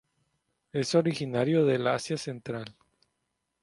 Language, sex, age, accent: Spanish, male, 30-39, América central